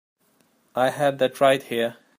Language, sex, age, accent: English, male, 19-29, England English